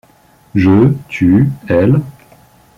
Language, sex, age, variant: French, male, 30-39, Français de métropole